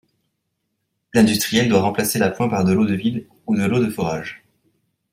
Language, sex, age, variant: French, male, 19-29, Français de métropole